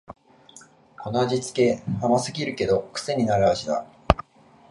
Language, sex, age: Japanese, male, 19-29